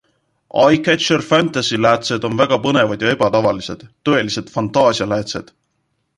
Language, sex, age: Estonian, male, 19-29